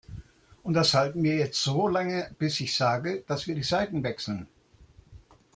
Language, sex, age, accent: German, male, 60-69, Deutschland Deutsch